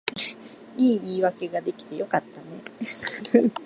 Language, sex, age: Japanese, female, 50-59